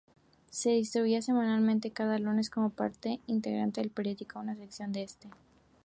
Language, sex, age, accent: Spanish, female, 19-29, México